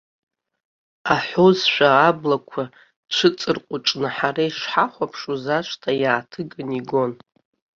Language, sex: Abkhazian, female